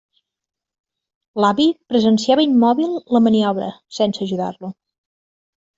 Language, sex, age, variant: Catalan, female, 40-49, Central